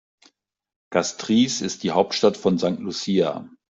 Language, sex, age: German, male, 50-59